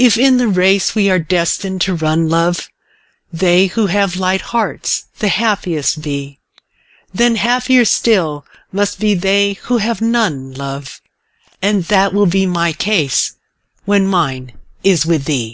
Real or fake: real